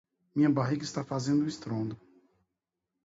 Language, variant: Portuguese, Portuguese (Brasil)